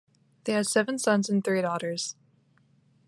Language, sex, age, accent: English, female, under 19, United States English